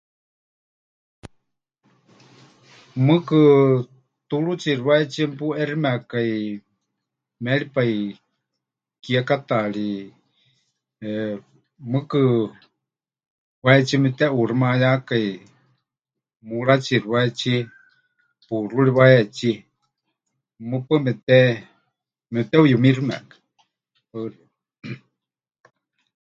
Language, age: Huichol, 50-59